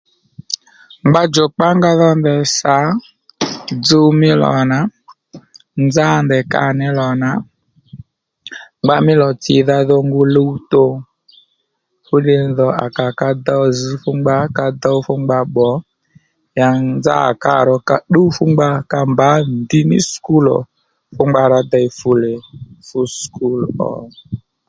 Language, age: Lendu, 40-49